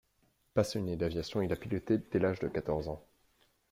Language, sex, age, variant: French, male, 30-39, Français de métropole